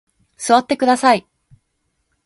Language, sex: Japanese, female